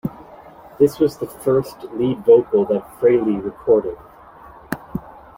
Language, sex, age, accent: English, male, 40-49, Canadian English